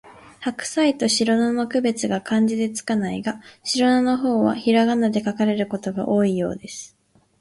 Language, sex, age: Japanese, female, 19-29